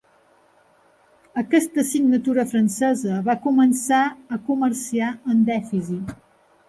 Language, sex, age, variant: Catalan, female, 50-59, Balear